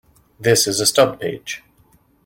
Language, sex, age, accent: English, male, 30-39, United States English